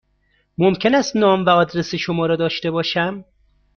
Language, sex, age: Persian, male, 30-39